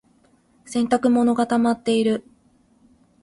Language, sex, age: Japanese, female, 30-39